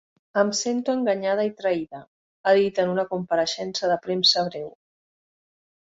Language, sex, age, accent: Catalan, female, 50-59, Català central